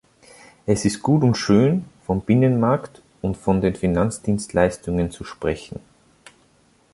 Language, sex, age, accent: German, male, 30-39, Österreichisches Deutsch